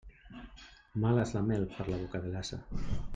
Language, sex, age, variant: Catalan, male, 50-59, Central